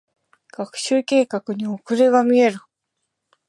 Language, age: Japanese, 19-29